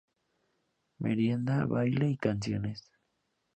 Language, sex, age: Spanish, male, 19-29